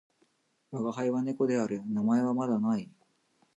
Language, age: Japanese, 40-49